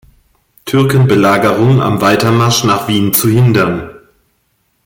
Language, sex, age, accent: German, female, 50-59, Deutschland Deutsch